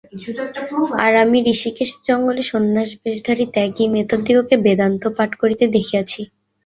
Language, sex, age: Bengali, female, 19-29